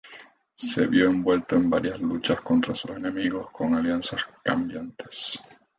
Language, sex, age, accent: Spanish, male, 19-29, Caribe: Cuba, Venezuela, Puerto Rico, República Dominicana, Panamá, Colombia caribeña, México caribeño, Costa del golfo de México